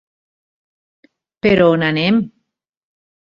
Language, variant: Catalan, Nord-Occidental